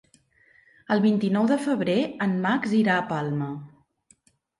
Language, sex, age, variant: Catalan, female, 50-59, Central